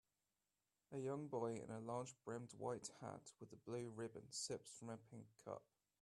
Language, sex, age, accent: English, male, 19-29, England English